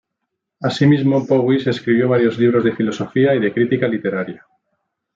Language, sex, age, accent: Spanish, male, 40-49, España: Centro-Sur peninsular (Madrid, Toledo, Castilla-La Mancha)